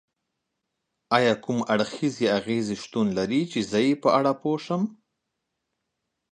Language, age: Pashto, 30-39